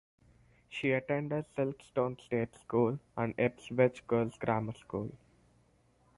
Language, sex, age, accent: English, male, under 19, India and South Asia (India, Pakistan, Sri Lanka)